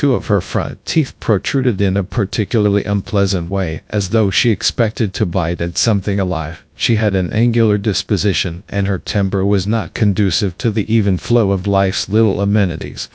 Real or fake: fake